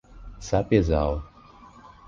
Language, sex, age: Portuguese, male, 19-29